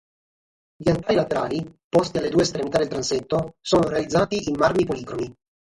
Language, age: Italian, 40-49